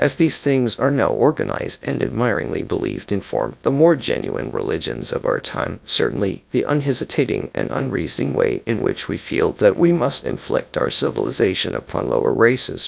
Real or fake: fake